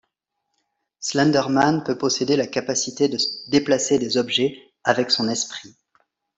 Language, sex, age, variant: French, male, 30-39, Français de métropole